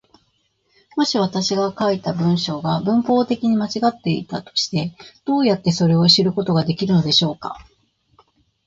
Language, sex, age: Japanese, female, 50-59